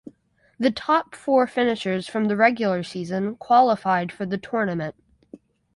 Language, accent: English, United States English